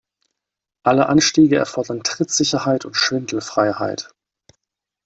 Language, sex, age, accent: German, male, 40-49, Deutschland Deutsch